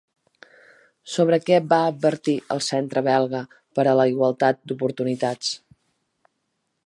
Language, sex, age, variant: Catalan, female, 40-49, Central